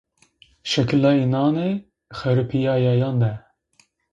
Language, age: Zaza, 19-29